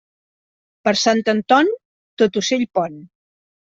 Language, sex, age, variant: Catalan, female, 60-69, Central